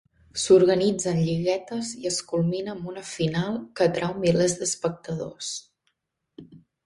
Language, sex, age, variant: Catalan, female, 19-29, Septentrional